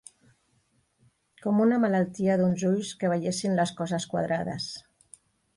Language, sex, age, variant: Catalan, female, 60-69, Central